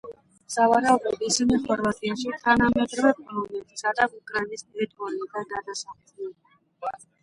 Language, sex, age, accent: Georgian, female, 40-49, ჩვეულებრივი